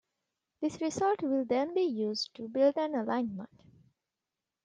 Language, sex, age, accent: English, female, 19-29, India and South Asia (India, Pakistan, Sri Lanka)